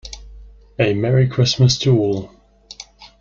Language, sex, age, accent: English, male, 30-39, England English